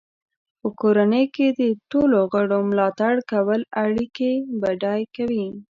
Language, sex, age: Pashto, female, under 19